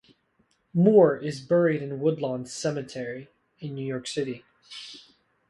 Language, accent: English, United States English